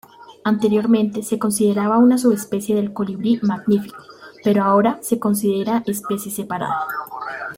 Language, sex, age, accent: Spanish, female, under 19, Andino-Pacífico: Colombia, Perú, Ecuador, oeste de Bolivia y Venezuela andina